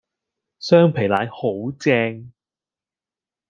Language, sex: Cantonese, male